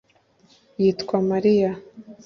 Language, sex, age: Kinyarwanda, female, 19-29